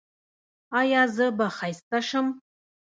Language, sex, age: Pashto, female, 30-39